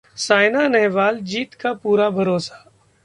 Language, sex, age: Hindi, male, 30-39